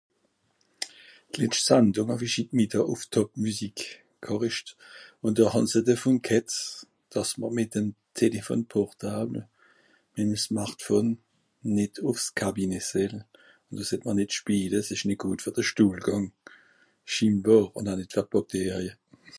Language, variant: Swiss German, Nordniederàlemmànisch (Rishoffe, Zàwere, Bùsswìller, Hawenau, Brüemt, Stroossbùri, Molse, Dàmbàch, Schlettstàtt, Pfàlzbùri usw.)